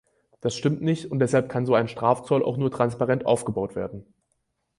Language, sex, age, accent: German, male, 19-29, Deutschland Deutsch